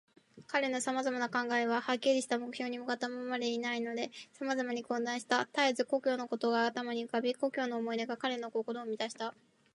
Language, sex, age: Japanese, female, 19-29